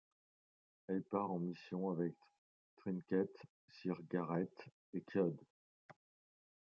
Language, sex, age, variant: French, male, 40-49, Français de métropole